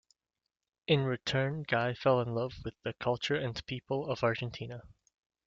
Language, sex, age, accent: English, male, 19-29, United States English